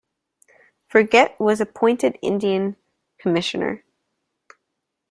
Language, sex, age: English, female, under 19